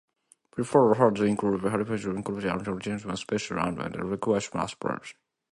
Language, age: English, 19-29